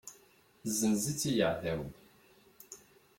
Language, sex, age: Kabyle, male, 30-39